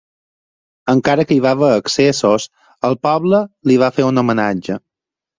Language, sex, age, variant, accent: Catalan, male, 30-39, Balear, mallorquí